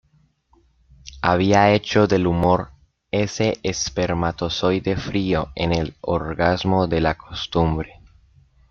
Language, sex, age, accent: Spanish, male, 19-29, Andino-Pacífico: Colombia, Perú, Ecuador, oeste de Bolivia y Venezuela andina